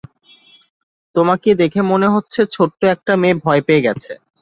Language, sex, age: Bengali, male, 19-29